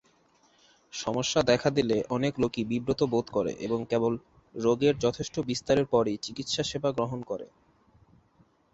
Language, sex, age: Bengali, male, 19-29